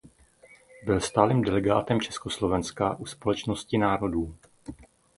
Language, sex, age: Czech, male, 50-59